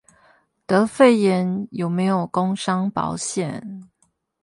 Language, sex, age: Chinese, female, 30-39